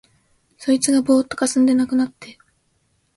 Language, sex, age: Japanese, female, under 19